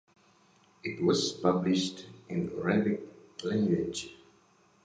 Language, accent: English, United States English